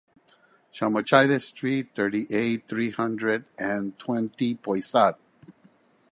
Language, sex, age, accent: English, male, 60-69, United States English